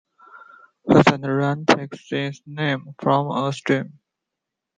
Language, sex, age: English, male, 19-29